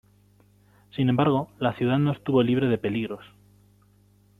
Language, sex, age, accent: Spanish, male, 19-29, España: Centro-Sur peninsular (Madrid, Toledo, Castilla-La Mancha)